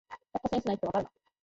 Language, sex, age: Japanese, female, under 19